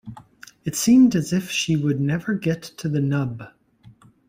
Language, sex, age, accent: English, male, 40-49, United States English